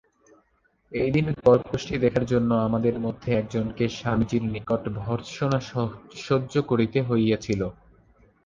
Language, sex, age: Bengali, male, 19-29